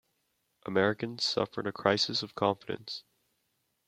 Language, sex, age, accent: English, male, under 19, United States English